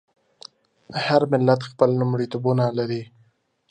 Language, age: Pashto, 19-29